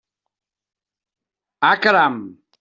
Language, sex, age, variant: Catalan, male, 30-39, Central